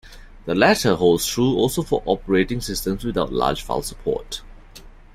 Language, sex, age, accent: English, male, 30-39, Singaporean English